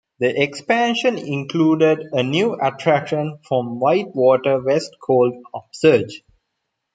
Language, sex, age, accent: English, male, 19-29, India and South Asia (India, Pakistan, Sri Lanka)